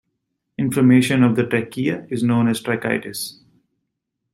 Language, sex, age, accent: English, male, 19-29, United States English